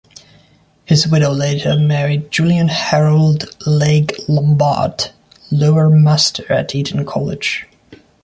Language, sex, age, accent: English, male, 19-29, United States English